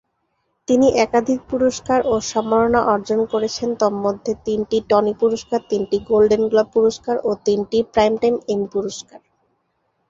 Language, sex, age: Bengali, female, 19-29